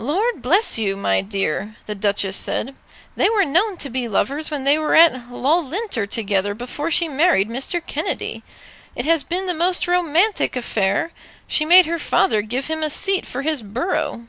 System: none